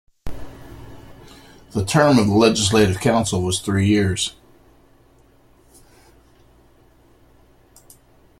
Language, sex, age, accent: English, male, 50-59, United States English